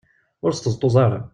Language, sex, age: Kabyle, male, 19-29